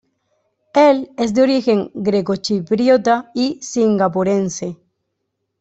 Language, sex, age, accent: Spanish, female, 19-29, España: Sur peninsular (Andalucia, Extremadura, Murcia)